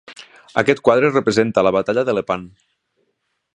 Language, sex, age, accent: Catalan, male, 19-29, Ebrenc